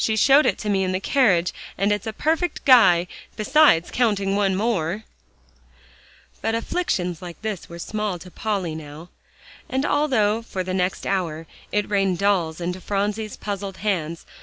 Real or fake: real